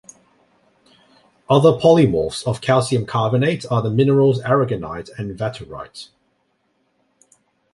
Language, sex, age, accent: English, male, 30-39, Australian English